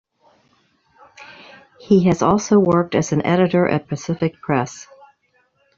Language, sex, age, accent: English, female, 50-59, United States English